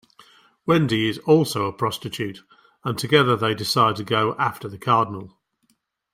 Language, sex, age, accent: English, male, 50-59, England English